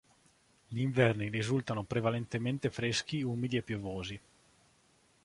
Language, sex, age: Italian, male, 19-29